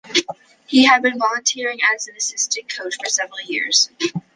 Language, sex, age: English, female, under 19